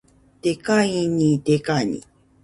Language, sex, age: Japanese, female, 30-39